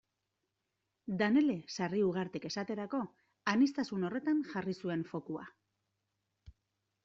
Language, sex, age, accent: Basque, female, 40-49, Mendebalekoa (Araba, Bizkaia, Gipuzkoako mendebaleko herri batzuk)